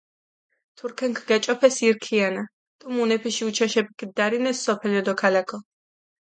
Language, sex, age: Mingrelian, female, 19-29